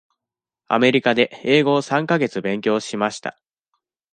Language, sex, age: Japanese, male, 19-29